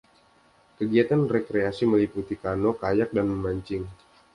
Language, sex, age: Indonesian, male, 19-29